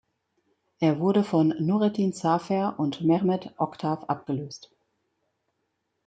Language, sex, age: German, female, 50-59